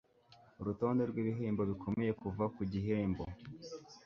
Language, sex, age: Kinyarwanda, male, 19-29